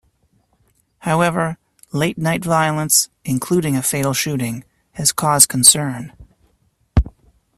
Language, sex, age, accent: English, male, 30-39, United States English